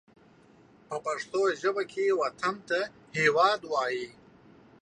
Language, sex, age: Pashto, male, 30-39